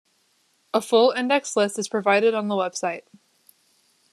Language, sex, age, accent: English, female, under 19, United States English